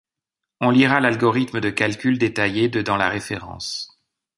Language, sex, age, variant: French, male, 50-59, Français de métropole